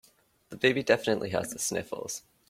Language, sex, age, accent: English, male, under 19, United States English